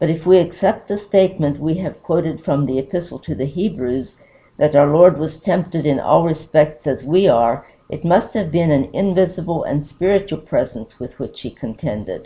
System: none